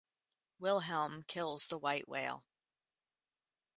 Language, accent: English, United States English